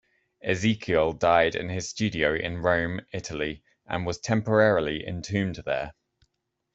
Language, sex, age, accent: English, male, 30-39, England English